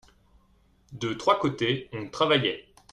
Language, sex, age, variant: French, male, 30-39, Français de métropole